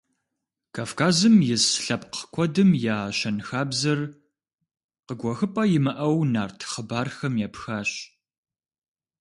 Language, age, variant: Kabardian, 19-29, Адыгэбзэ (Къэбэрдей, Кирил, псоми зэдай)